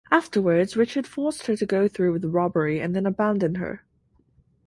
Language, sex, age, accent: English, female, 19-29, United States English